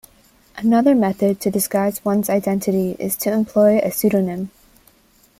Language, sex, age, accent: English, female, under 19, United States English